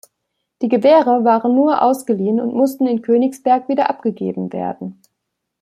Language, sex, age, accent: German, female, 19-29, Deutschland Deutsch